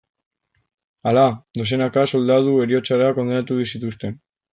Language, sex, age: Basque, male, 19-29